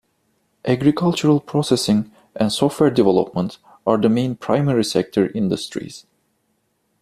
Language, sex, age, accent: English, male, 19-29, United States English